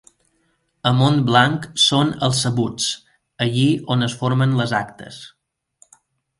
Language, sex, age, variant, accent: Catalan, male, 19-29, Balear, mallorquí